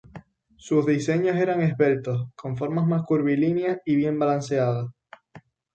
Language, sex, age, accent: Spanish, male, 19-29, España: Islas Canarias